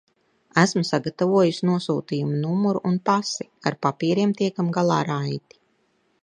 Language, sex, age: Latvian, female, 40-49